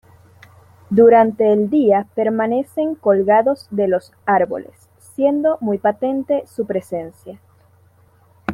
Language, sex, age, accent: Spanish, female, 19-29, Caribe: Cuba, Venezuela, Puerto Rico, República Dominicana, Panamá, Colombia caribeña, México caribeño, Costa del golfo de México